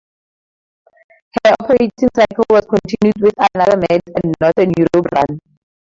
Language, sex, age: English, female, 19-29